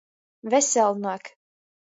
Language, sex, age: Latgalian, female, 19-29